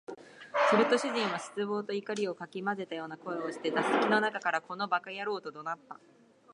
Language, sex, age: Japanese, female, 19-29